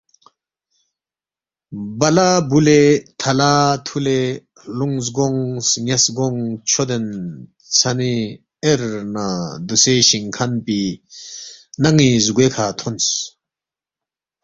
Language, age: Balti, 30-39